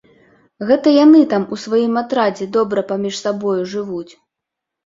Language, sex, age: Belarusian, female, 30-39